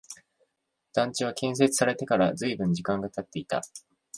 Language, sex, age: Japanese, male, 19-29